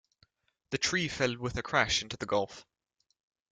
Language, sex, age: English, male, 19-29